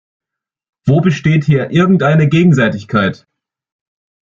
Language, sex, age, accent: German, male, under 19, Deutschland Deutsch